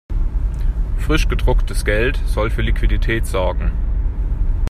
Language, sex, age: German, male, 30-39